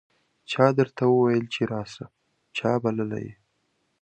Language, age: Pashto, 19-29